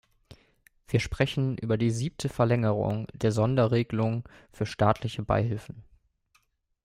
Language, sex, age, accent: German, male, 19-29, Deutschland Deutsch